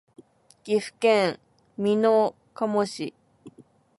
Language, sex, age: Japanese, female, 19-29